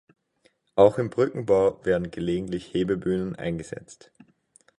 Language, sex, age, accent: German, male, 19-29, Österreichisches Deutsch